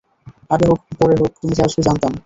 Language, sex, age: Bengali, male, 19-29